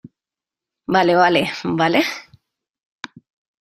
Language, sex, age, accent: Spanish, female, 30-39, España: Centro-Sur peninsular (Madrid, Toledo, Castilla-La Mancha)